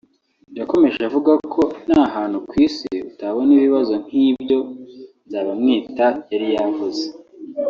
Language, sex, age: Kinyarwanda, male, under 19